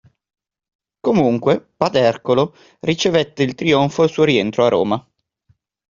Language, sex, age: Italian, male, 19-29